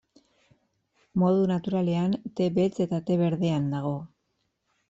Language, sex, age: Basque, female, 40-49